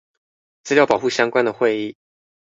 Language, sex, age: Chinese, male, 19-29